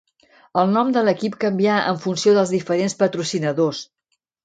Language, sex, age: Catalan, female, 60-69